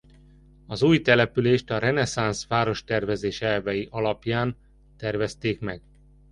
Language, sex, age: Hungarian, male, 30-39